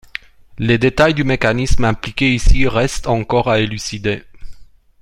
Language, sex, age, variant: French, male, 30-39, Français d'Europe